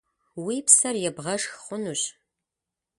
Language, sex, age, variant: Kabardian, female, 30-39, Адыгэбзэ (Къэбэрдей, Кирил, псоми зэдай)